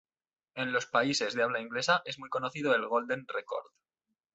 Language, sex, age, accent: Spanish, male, 19-29, España: Norte peninsular (Asturias, Castilla y León, Cantabria, País Vasco, Navarra, Aragón, La Rioja, Guadalajara, Cuenca)